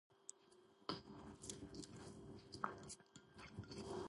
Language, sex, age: Georgian, female, 19-29